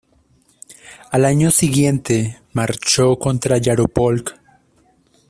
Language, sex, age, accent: Spanish, male, 19-29, Andino-Pacífico: Colombia, Perú, Ecuador, oeste de Bolivia y Venezuela andina